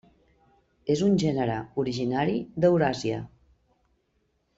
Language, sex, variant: Catalan, female, Central